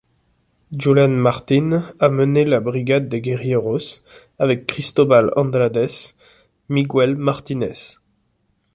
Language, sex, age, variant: French, male, 30-39, Français de métropole